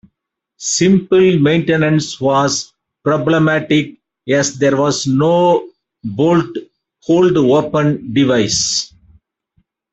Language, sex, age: English, male, 60-69